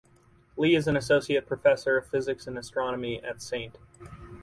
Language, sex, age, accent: English, male, 30-39, United States English